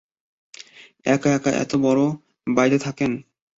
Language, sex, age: Bengali, male, 19-29